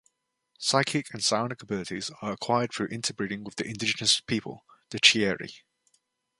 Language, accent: English, England English